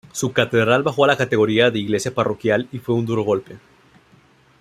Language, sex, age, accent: Spanish, male, 19-29, México